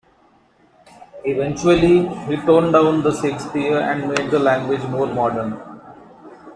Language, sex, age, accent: English, male, 40-49, India and South Asia (India, Pakistan, Sri Lanka)